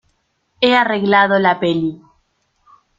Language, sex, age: Spanish, female, 30-39